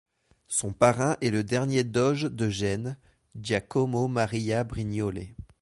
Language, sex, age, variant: French, male, 30-39, Français de métropole